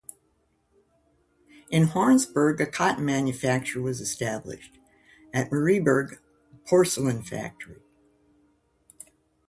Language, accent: English, United States English